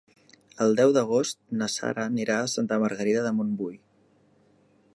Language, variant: Catalan, Central